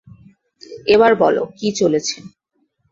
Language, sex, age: Bengali, female, 19-29